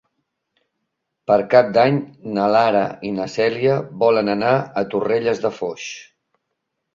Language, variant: Catalan, Central